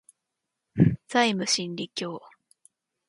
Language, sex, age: Japanese, female, 19-29